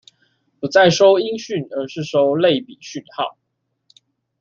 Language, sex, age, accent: Chinese, male, 19-29, 出生地：新北市